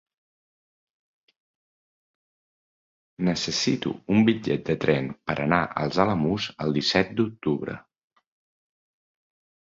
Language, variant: Catalan, Central